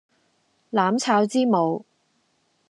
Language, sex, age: Cantonese, female, 19-29